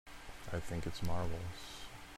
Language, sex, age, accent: English, male, 40-49, United States English